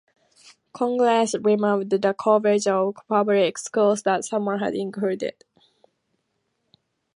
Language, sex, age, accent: English, female, under 19, England English